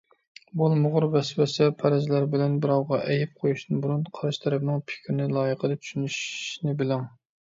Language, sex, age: Uyghur, male, 30-39